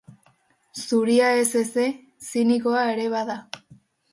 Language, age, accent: Basque, under 19, Mendebalekoa (Araba, Bizkaia, Gipuzkoako mendebaleko herri batzuk)